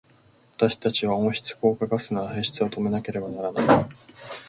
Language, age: Japanese, 19-29